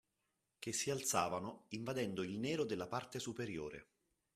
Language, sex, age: Italian, male, 50-59